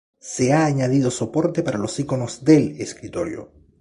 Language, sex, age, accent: Spanish, male, 19-29, Chileno: Chile, Cuyo